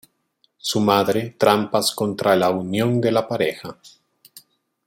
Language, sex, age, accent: Spanish, male, 40-49, Andino-Pacífico: Colombia, Perú, Ecuador, oeste de Bolivia y Venezuela andina